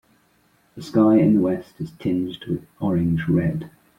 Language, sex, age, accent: English, male, 50-59, England English